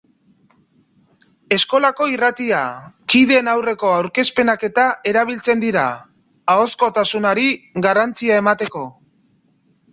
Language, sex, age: Basque, male, 40-49